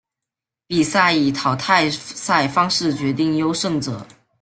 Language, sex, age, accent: Chinese, male, under 19, 出生地：湖南省